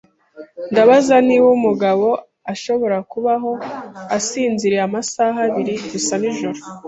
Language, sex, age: Kinyarwanda, female, 19-29